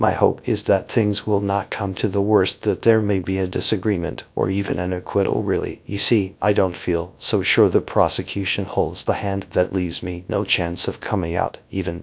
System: TTS, GradTTS